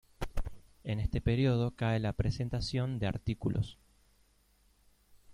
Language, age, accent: Spanish, 30-39, Rioplatense: Argentina, Uruguay, este de Bolivia, Paraguay